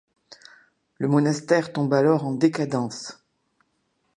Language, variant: French, Français de métropole